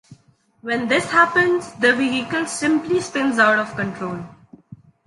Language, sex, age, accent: English, female, 19-29, India and South Asia (India, Pakistan, Sri Lanka)